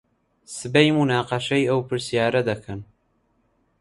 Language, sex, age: Central Kurdish, male, 19-29